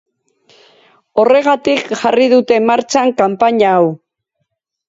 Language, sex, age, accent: Basque, female, 70-79, Erdialdekoa edo Nafarra (Gipuzkoa, Nafarroa)